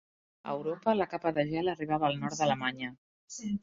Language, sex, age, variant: Catalan, female, 40-49, Central